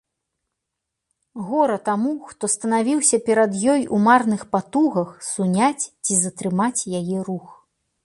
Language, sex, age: Belarusian, female, 40-49